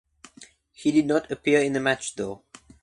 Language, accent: English, Australian English